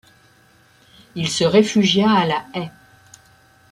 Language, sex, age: French, female, 60-69